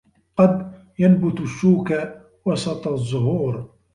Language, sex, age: Arabic, male, 30-39